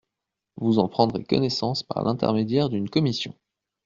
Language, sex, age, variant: French, male, 30-39, Français de métropole